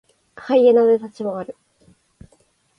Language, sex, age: Japanese, female, 19-29